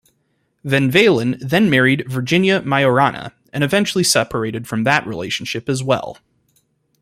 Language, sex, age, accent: English, male, 19-29, United States English